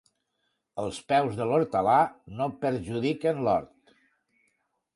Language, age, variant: Catalan, 60-69, Tortosí